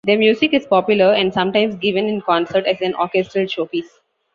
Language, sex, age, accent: English, female, 19-29, India and South Asia (India, Pakistan, Sri Lanka)